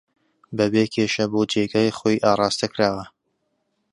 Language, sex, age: Central Kurdish, male, 30-39